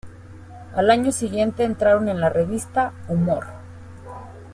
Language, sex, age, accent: Spanish, female, 30-39, México